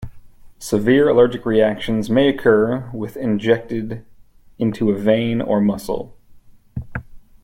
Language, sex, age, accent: English, male, 30-39, United States English